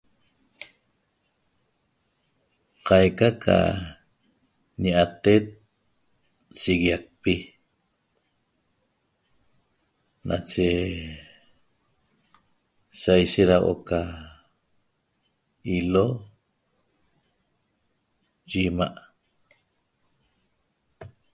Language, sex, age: Toba, female, 50-59